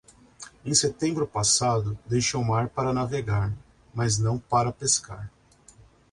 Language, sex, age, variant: Portuguese, male, 40-49, Portuguese (Brasil)